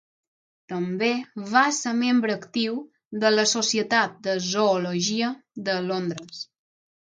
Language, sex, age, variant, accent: Catalan, female, under 19, Balear, balear; mallorquí